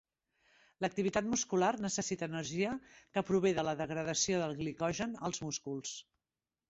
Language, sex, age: Catalan, female, 50-59